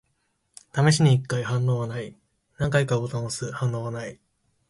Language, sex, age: Japanese, male, 19-29